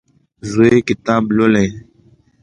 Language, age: Pashto, 19-29